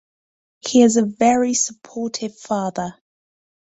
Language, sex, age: English, female, 19-29